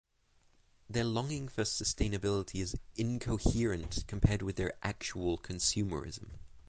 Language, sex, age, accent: English, male, 19-29, England English; New Zealand English